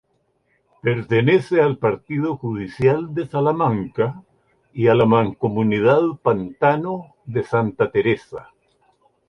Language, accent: Spanish, Chileno: Chile, Cuyo